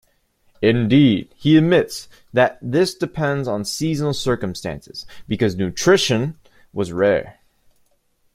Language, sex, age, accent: English, male, 19-29, United States English